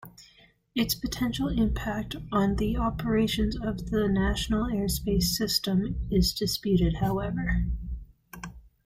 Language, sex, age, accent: English, female, 19-29, United States English